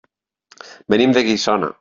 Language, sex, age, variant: Catalan, male, 40-49, Nord-Occidental